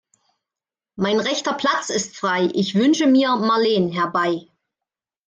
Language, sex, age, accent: German, female, 40-49, Deutschland Deutsch